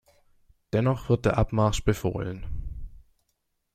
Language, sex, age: German, male, 19-29